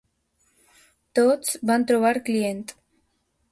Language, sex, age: Catalan, female, under 19